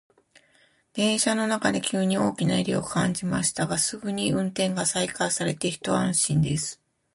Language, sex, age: Japanese, female, 40-49